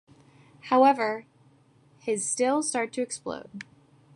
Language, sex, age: English, female, 19-29